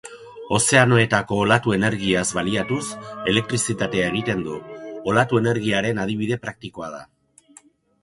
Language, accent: Basque, Erdialdekoa edo Nafarra (Gipuzkoa, Nafarroa)